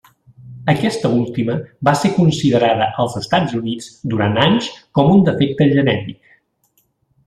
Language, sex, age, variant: Catalan, male, 50-59, Central